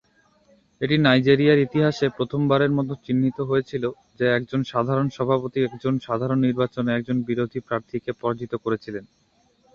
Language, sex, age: Bengali, male, 19-29